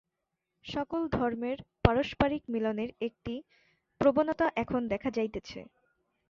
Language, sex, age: Bengali, female, 19-29